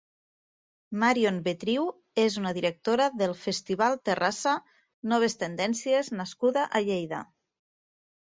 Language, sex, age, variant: Catalan, female, 30-39, Nord-Occidental